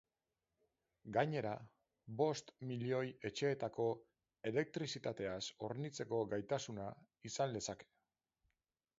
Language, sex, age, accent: Basque, male, 40-49, Mendebalekoa (Araba, Bizkaia, Gipuzkoako mendebaleko herri batzuk)